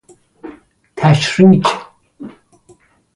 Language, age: Persian, 30-39